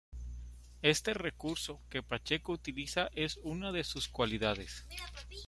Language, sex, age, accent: Spanish, male, 30-39, México